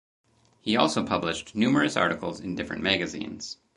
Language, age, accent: English, 30-39, United States English